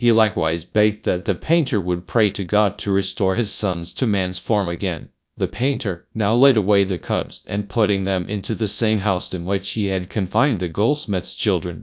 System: TTS, GradTTS